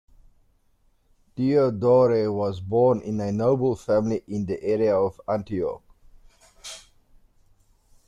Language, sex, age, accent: English, male, 50-59, Southern African (South Africa, Zimbabwe, Namibia)